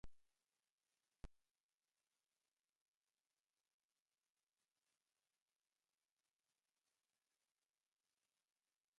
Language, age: English, 19-29